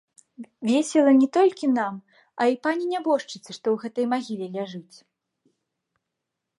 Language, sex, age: Belarusian, female, 19-29